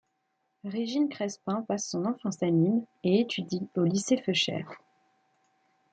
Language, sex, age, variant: French, female, 19-29, Français de métropole